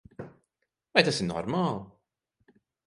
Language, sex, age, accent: Latvian, male, 30-39, Rigas